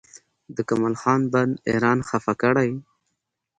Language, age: Pashto, 19-29